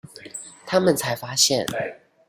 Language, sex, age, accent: Chinese, female, 19-29, 出生地：宜蘭縣